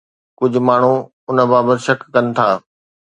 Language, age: Sindhi, 40-49